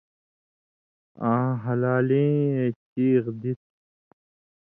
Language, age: Indus Kohistani, 19-29